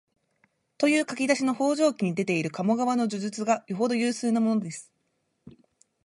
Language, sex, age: Japanese, female, 19-29